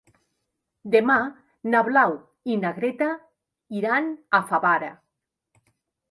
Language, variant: Catalan, Central